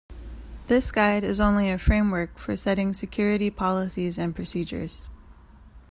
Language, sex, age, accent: English, female, 30-39, United States English